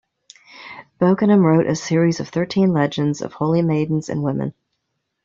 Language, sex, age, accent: English, female, 50-59, United States English